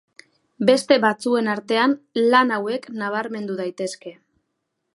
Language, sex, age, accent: Basque, female, 19-29, Mendebalekoa (Araba, Bizkaia, Gipuzkoako mendebaleko herri batzuk)